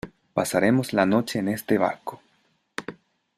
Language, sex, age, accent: Spanish, male, 19-29, Chileno: Chile, Cuyo